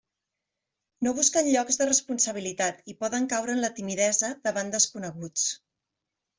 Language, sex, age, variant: Catalan, female, 40-49, Central